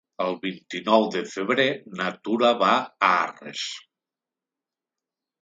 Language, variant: Catalan, Nord-Occidental